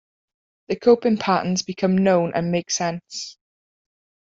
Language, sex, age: English, female, 19-29